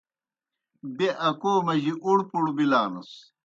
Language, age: Kohistani Shina, 60-69